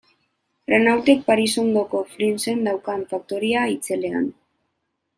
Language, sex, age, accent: Basque, female, 19-29, Mendebalekoa (Araba, Bizkaia, Gipuzkoako mendebaleko herri batzuk)